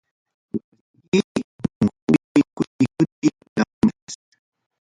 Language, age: Ayacucho Quechua, 60-69